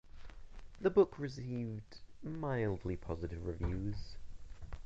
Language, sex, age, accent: English, male, 19-29, England English; New Zealand English